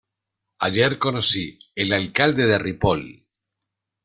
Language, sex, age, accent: Spanish, male, 50-59, Rioplatense: Argentina, Uruguay, este de Bolivia, Paraguay